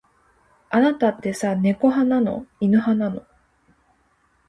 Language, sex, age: Japanese, female, 19-29